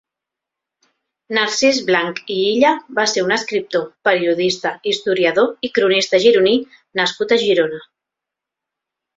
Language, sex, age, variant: Catalan, female, 40-49, Central